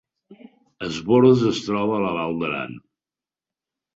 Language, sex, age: Catalan, male, 60-69